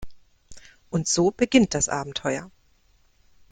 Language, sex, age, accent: German, female, 30-39, Deutschland Deutsch